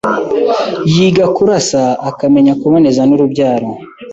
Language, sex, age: Kinyarwanda, male, 19-29